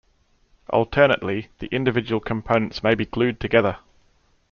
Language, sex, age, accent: English, male, 40-49, Australian English